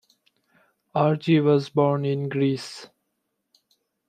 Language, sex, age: English, male, 19-29